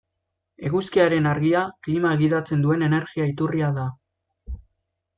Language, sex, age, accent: Basque, male, 19-29, Mendebalekoa (Araba, Bizkaia, Gipuzkoako mendebaleko herri batzuk)